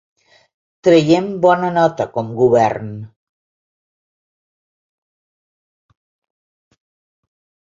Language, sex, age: Catalan, female, 60-69